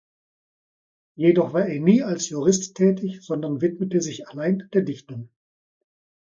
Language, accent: German, Deutschland Deutsch